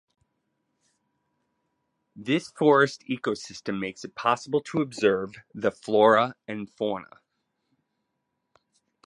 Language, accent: English, United States English